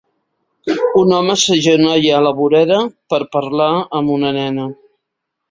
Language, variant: Catalan, Central